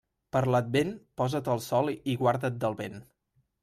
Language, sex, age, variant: Catalan, male, 19-29, Central